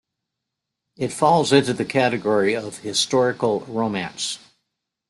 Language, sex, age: English, male, 70-79